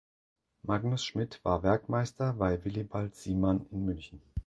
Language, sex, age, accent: German, male, 40-49, Deutschland Deutsch